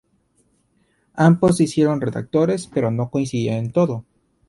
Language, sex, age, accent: Spanish, male, 19-29, Andino-Pacífico: Colombia, Perú, Ecuador, oeste de Bolivia y Venezuela andina